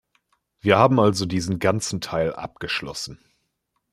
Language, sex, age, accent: German, male, 19-29, Deutschland Deutsch